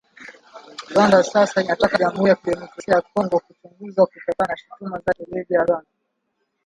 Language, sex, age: Swahili, male, 19-29